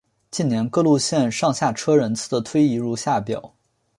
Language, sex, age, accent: Chinese, male, 19-29, 出生地：辽宁省